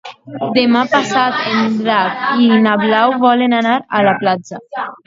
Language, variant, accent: Catalan, Valencià meridional, valencià